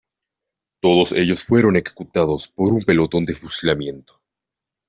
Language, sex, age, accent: Spanish, male, under 19, Andino-Pacífico: Colombia, Perú, Ecuador, oeste de Bolivia y Venezuela andina